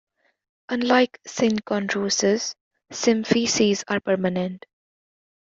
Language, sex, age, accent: English, female, under 19, United States English